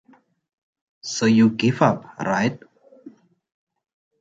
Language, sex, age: English, male, 30-39